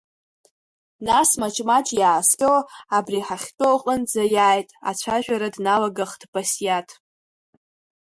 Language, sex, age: Abkhazian, female, under 19